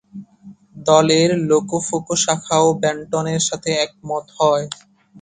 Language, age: Bengali, 19-29